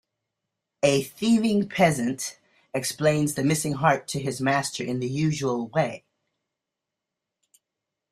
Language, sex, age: English, female, 60-69